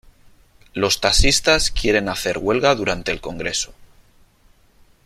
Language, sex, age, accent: Spanish, male, 30-39, España: Norte peninsular (Asturias, Castilla y León, Cantabria, País Vasco, Navarra, Aragón, La Rioja, Guadalajara, Cuenca)